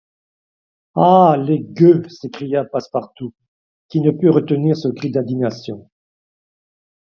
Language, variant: French, Français de métropole